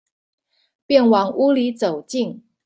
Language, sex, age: Chinese, female, 40-49